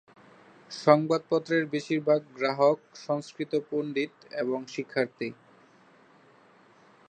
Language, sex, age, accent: Bengali, male, 30-39, Bangladeshi